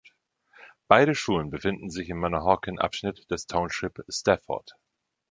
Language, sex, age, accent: German, male, 30-39, Deutschland Deutsch